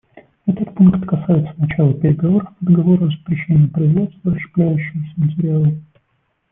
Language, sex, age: Russian, male, 30-39